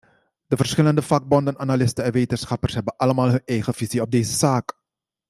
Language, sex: Dutch, male